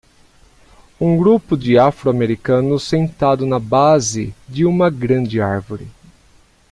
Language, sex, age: Portuguese, male, 30-39